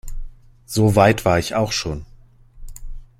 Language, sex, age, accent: German, male, 40-49, Deutschland Deutsch